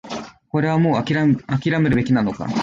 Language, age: Japanese, 19-29